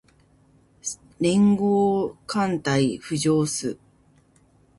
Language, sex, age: Japanese, female, 30-39